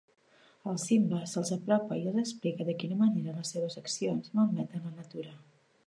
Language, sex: Catalan, female